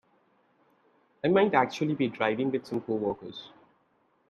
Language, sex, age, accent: English, male, 19-29, India and South Asia (India, Pakistan, Sri Lanka)